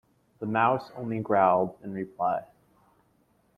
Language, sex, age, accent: English, male, 19-29, United States English